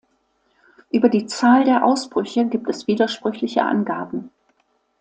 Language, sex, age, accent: German, female, 60-69, Deutschland Deutsch